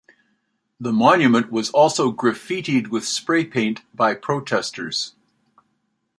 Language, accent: English, Canadian English